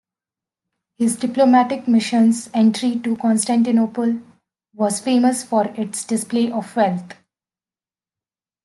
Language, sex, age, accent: English, female, 19-29, United States English